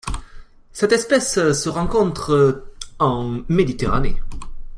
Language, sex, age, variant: French, male, 19-29, Français de métropole